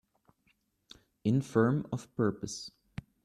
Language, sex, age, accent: English, male, 19-29, Canadian English